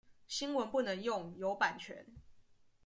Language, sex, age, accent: Chinese, female, 19-29, 出生地：臺北市